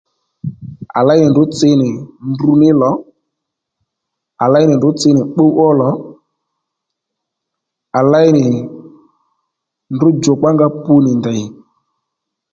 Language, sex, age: Lendu, male, 30-39